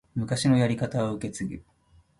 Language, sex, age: Japanese, male, 30-39